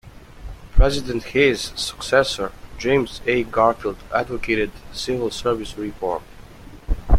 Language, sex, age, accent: English, male, 19-29, United States English